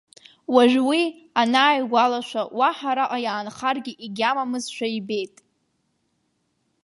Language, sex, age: Abkhazian, female, under 19